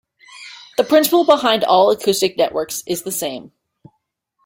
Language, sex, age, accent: English, female, 19-29, Canadian English